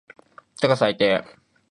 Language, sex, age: Japanese, male, 19-29